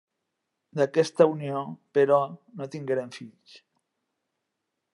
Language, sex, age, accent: Catalan, male, 50-59, valencià